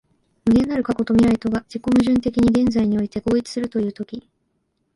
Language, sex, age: Japanese, female, 19-29